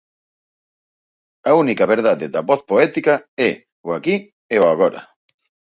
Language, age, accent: Galician, 40-49, Central (gheada)